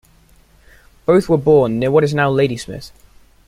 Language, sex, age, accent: English, male, under 19, England English